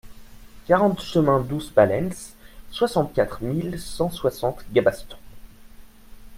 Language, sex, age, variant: French, male, 19-29, Français de métropole